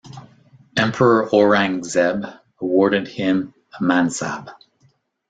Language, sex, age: English, male, 50-59